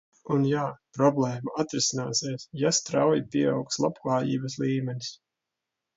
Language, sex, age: Latvian, male, 30-39